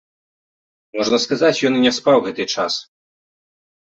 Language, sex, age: Belarusian, male, 30-39